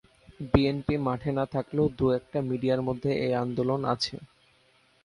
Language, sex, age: Bengali, male, 19-29